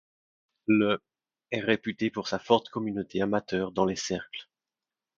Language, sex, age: French, male, 30-39